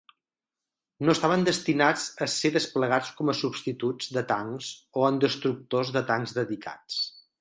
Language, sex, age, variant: Catalan, male, 50-59, Central